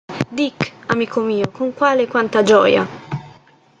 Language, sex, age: Italian, female, 19-29